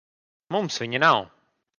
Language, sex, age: Latvian, male, 30-39